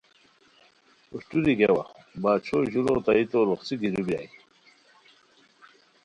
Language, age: Khowar, 40-49